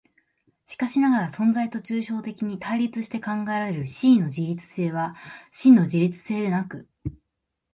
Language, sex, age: Japanese, female, 19-29